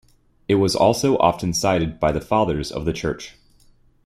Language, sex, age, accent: English, male, 19-29, United States English